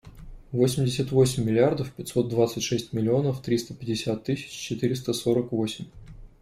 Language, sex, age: Russian, male, 30-39